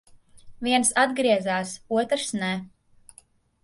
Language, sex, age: Latvian, female, 19-29